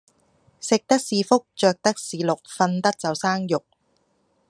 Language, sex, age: Cantonese, female, under 19